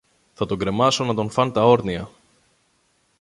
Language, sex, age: Greek, male, 30-39